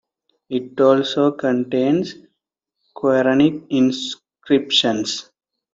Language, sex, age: English, male, 19-29